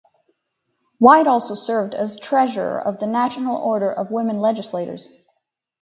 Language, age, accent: English, 19-29, Canadian English